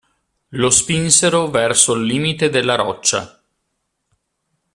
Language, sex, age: Italian, male, 40-49